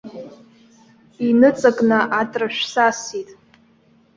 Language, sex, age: Abkhazian, female, under 19